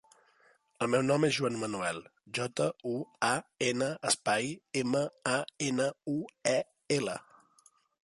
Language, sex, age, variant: Catalan, male, 30-39, Central